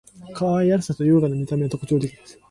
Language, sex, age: Japanese, male, 19-29